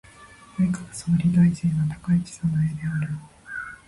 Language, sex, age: Japanese, female, 19-29